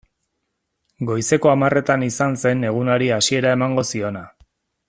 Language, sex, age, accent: Basque, male, 40-49, Erdialdekoa edo Nafarra (Gipuzkoa, Nafarroa)